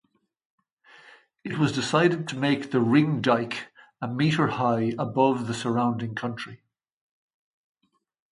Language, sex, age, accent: English, male, 50-59, Irish English